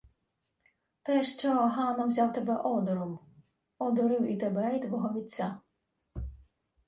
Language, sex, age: Ukrainian, female, 30-39